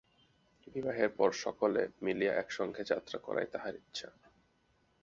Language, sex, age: Bengali, male, 19-29